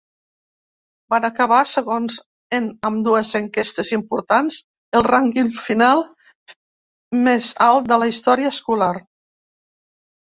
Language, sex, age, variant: Catalan, female, 70-79, Central